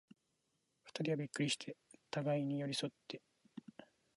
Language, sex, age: Japanese, male, 19-29